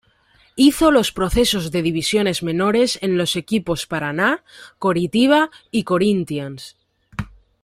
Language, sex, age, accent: Spanish, female, 19-29, España: Centro-Sur peninsular (Madrid, Toledo, Castilla-La Mancha)